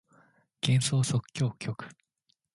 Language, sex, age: Japanese, male, 19-29